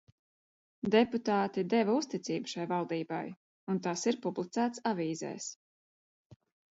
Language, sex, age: Latvian, female, 40-49